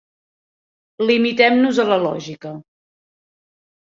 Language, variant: Catalan, Central